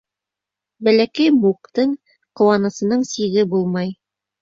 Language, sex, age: Bashkir, female, 40-49